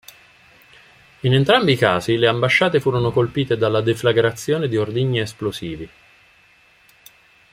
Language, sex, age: Italian, male, 50-59